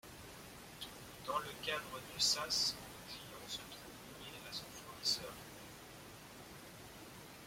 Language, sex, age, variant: French, male, 50-59, Français de métropole